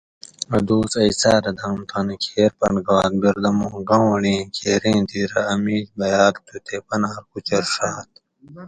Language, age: Gawri, 19-29